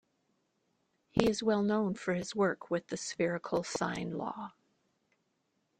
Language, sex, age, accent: English, female, 50-59, Canadian English